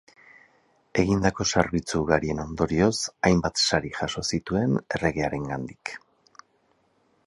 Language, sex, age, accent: Basque, male, 50-59, Erdialdekoa edo Nafarra (Gipuzkoa, Nafarroa)